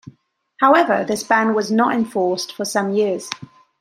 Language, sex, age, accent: English, female, 30-39, England English